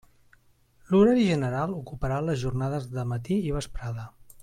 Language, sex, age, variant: Catalan, male, 40-49, Central